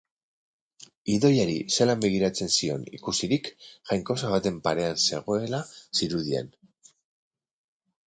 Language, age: Basque, 40-49